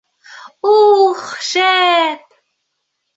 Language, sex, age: Bashkir, female, 30-39